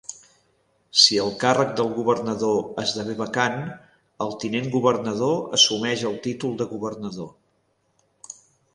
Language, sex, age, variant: Catalan, male, 50-59, Central